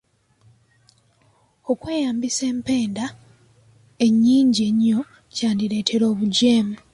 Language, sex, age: Ganda, female, 19-29